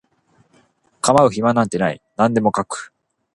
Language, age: Japanese, 19-29